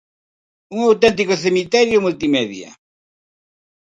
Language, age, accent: Galician, 60-69, Normativo (estándar)